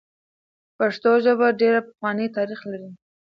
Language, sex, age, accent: Pashto, female, under 19, کندهاری لهجه